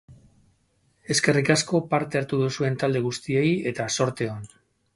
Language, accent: Basque, Mendebalekoa (Araba, Bizkaia, Gipuzkoako mendebaleko herri batzuk)